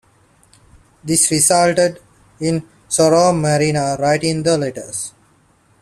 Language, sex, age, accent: English, male, 19-29, India and South Asia (India, Pakistan, Sri Lanka)